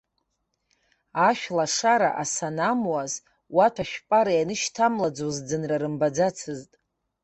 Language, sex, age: Abkhazian, female, 30-39